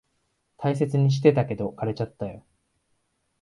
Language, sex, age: Japanese, male, 19-29